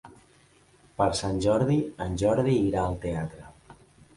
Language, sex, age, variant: Catalan, male, 30-39, Central